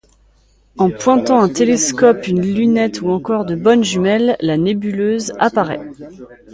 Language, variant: French, Français de métropole